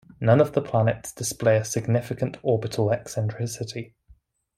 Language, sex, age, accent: English, male, 19-29, England English